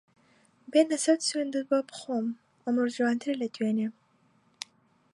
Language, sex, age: Central Kurdish, female, 19-29